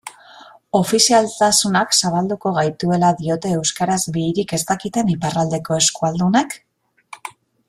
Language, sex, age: Basque, female, 30-39